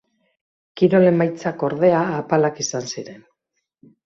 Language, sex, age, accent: Basque, female, 50-59, Mendebalekoa (Araba, Bizkaia, Gipuzkoako mendebaleko herri batzuk)